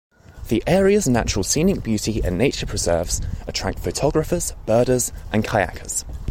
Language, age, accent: English, 19-29, England English